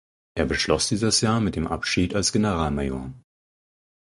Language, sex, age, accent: German, male, 19-29, Deutschland Deutsch